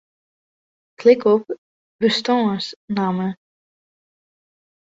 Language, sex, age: Western Frisian, female, under 19